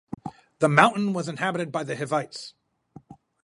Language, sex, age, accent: English, male, 40-49, United States English